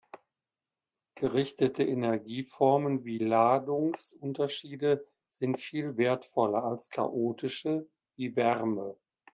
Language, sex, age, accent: German, male, 60-69, Deutschland Deutsch